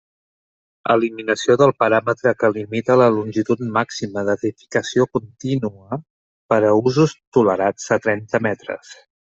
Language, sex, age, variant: Catalan, male, 50-59, Central